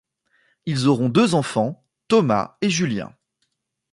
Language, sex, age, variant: French, male, 30-39, Français de métropole